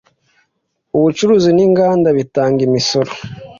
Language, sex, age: Kinyarwanda, male, 19-29